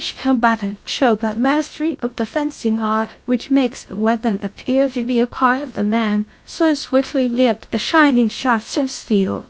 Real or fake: fake